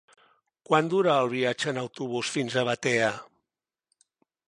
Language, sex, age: Catalan, male, 50-59